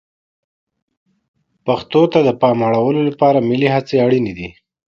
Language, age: Pashto, 19-29